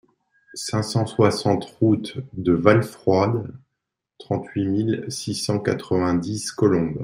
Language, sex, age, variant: French, male, 40-49, Français de métropole